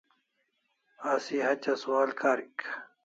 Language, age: Kalasha, 40-49